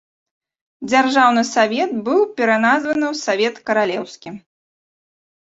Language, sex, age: Belarusian, female, 30-39